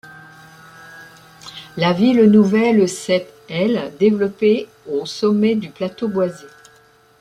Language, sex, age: French, female, 60-69